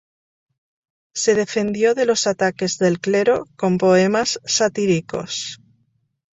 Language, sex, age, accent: Spanish, female, 50-59, España: Norte peninsular (Asturias, Castilla y León, Cantabria, País Vasco, Navarra, Aragón, La Rioja, Guadalajara, Cuenca)